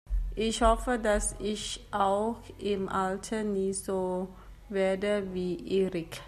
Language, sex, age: German, female, 40-49